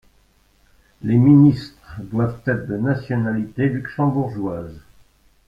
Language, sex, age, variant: French, male, 60-69, Français de métropole